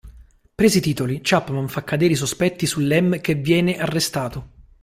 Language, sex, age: Italian, male, 30-39